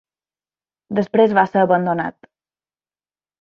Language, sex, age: Catalan, female, 30-39